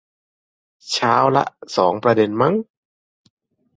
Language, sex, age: Thai, male, 30-39